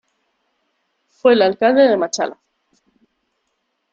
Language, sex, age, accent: Spanish, female, 30-39, España: Centro-Sur peninsular (Madrid, Toledo, Castilla-La Mancha)